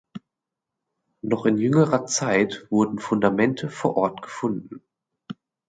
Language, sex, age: German, male, 30-39